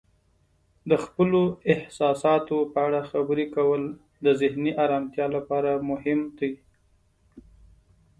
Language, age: Pashto, 30-39